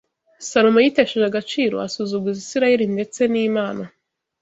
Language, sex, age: Kinyarwanda, female, 19-29